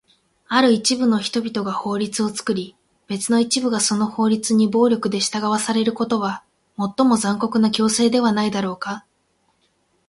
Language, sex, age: Japanese, female, 19-29